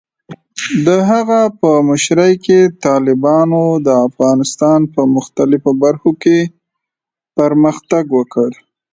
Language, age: Pashto, 19-29